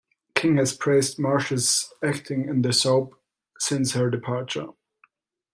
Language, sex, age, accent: English, male, 19-29, United States English